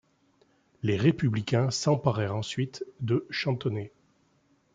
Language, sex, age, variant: French, male, 50-59, Français de métropole